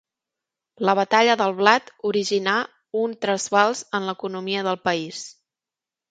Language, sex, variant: Catalan, female, Central